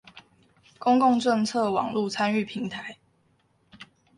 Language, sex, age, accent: Chinese, female, under 19, 出生地：臺中市